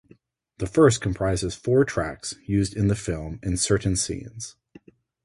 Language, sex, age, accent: English, male, 30-39, United States English